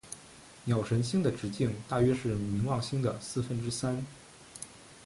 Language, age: Chinese, 30-39